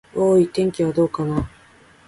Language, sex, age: Japanese, female, 19-29